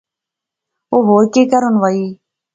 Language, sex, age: Pahari-Potwari, female, 19-29